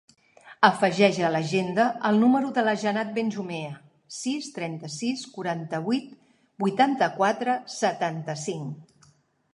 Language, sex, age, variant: Catalan, female, 50-59, Central